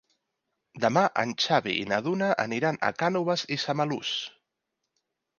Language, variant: Catalan, Central